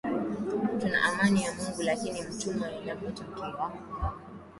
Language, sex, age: Swahili, female, 19-29